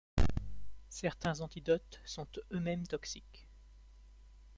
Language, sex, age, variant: French, male, 19-29, Français de métropole